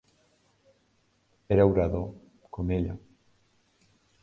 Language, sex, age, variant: Catalan, male, 19-29, Septentrional